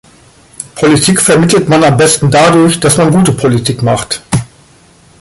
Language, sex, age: German, male, 50-59